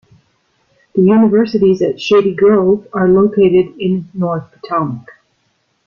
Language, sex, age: English, female, 50-59